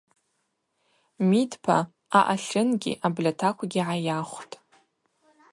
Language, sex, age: Abaza, female, 19-29